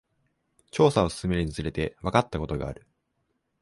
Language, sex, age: Japanese, male, 19-29